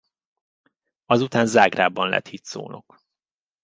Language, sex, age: Hungarian, male, 30-39